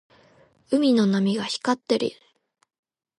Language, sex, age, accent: Japanese, female, 19-29, 標準語